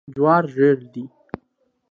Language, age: Pashto, 19-29